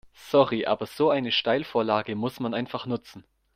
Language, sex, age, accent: German, male, under 19, Deutschland Deutsch